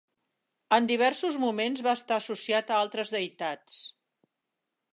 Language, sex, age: Catalan, female, 60-69